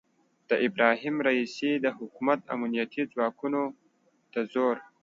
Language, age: Pashto, 19-29